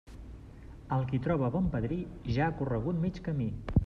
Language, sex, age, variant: Catalan, male, 40-49, Central